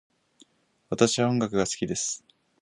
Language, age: Japanese, 19-29